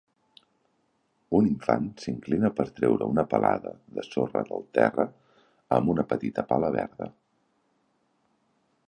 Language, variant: Catalan, Nord-Occidental